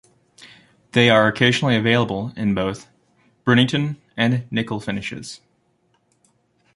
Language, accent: English, United States English